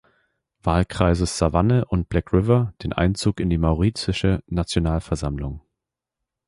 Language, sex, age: German, male, 19-29